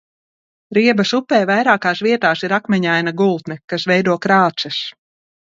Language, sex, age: Latvian, female, 30-39